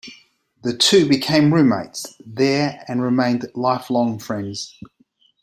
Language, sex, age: English, male, 40-49